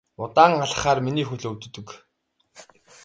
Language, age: Mongolian, 19-29